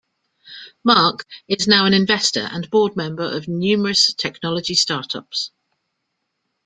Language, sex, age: English, female, 50-59